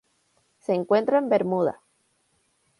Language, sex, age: Spanish, female, 19-29